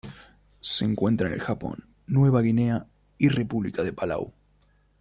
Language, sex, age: Spanish, male, 19-29